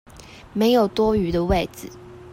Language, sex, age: Chinese, female, 19-29